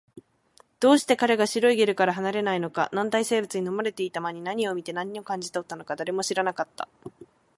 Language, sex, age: Japanese, female, 19-29